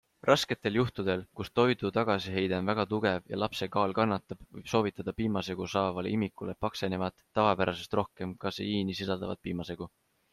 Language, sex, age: Estonian, male, 19-29